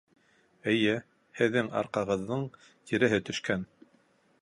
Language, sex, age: Bashkir, male, 40-49